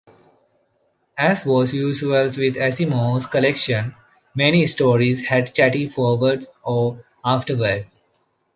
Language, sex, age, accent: English, male, 30-39, India and South Asia (India, Pakistan, Sri Lanka)